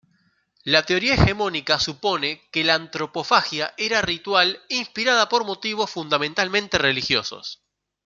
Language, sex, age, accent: Spanish, male, 19-29, Rioplatense: Argentina, Uruguay, este de Bolivia, Paraguay